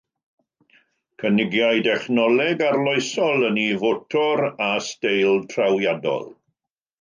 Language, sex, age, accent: Welsh, male, 50-59, Y Deyrnas Unedig Cymraeg